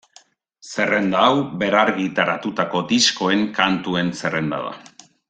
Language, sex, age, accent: Basque, male, 50-59, Erdialdekoa edo Nafarra (Gipuzkoa, Nafarroa)